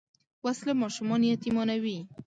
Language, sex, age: Pashto, female, 19-29